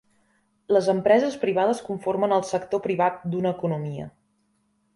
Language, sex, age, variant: Catalan, female, 30-39, Central